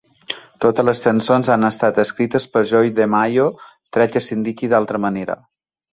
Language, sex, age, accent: Catalan, male, 40-49, balear; central